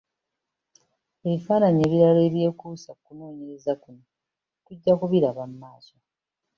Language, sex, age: Ganda, female, 19-29